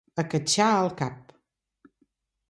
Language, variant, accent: Catalan, Central, central